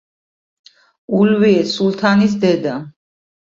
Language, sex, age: Georgian, female, 40-49